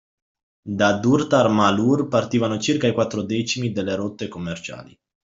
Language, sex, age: Italian, male, 19-29